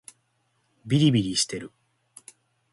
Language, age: Japanese, 19-29